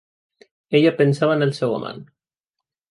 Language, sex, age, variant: Catalan, male, 19-29, Central